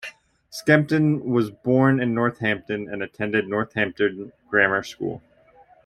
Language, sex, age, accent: English, male, 30-39, United States English